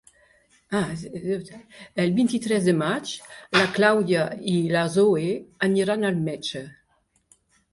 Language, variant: Catalan, Septentrional